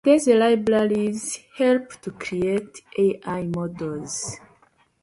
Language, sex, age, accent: English, female, 30-39, United States English